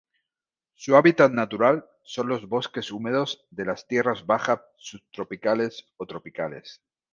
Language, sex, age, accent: Spanish, male, 50-59, España: Sur peninsular (Andalucia, Extremadura, Murcia)